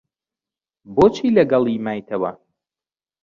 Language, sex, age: Central Kurdish, male, 19-29